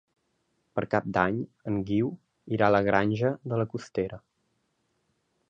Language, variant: Catalan, Central